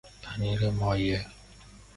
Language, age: Persian, 40-49